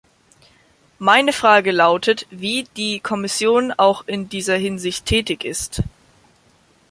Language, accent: German, Deutschland Deutsch